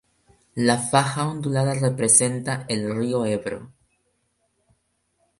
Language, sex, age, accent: Spanish, male, under 19, Andino-Pacífico: Colombia, Perú, Ecuador, oeste de Bolivia y Venezuela andina